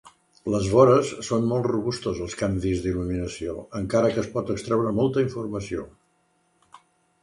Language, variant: Catalan, Central